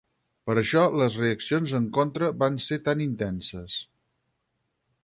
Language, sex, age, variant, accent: Catalan, male, 50-59, Central, central